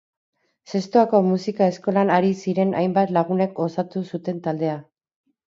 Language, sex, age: Basque, female, 30-39